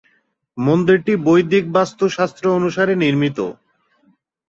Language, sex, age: Bengali, male, 19-29